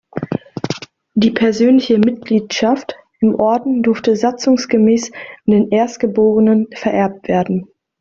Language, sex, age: German, female, under 19